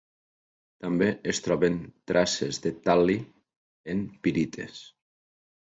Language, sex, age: Catalan, male, 60-69